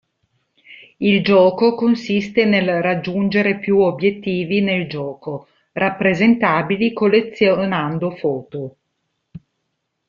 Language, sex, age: Italian, female, 40-49